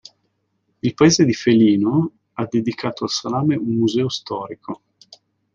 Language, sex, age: Italian, male, 40-49